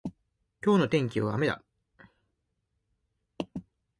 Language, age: Japanese, under 19